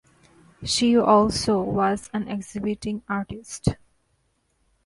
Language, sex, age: English, female, 19-29